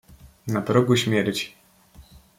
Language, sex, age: Polish, male, 19-29